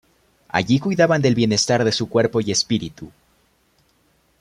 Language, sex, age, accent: Spanish, male, under 19, Andino-Pacífico: Colombia, Perú, Ecuador, oeste de Bolivia y Venezuela andina